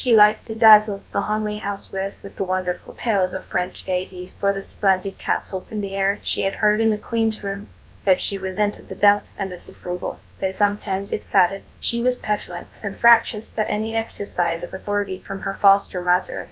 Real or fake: fake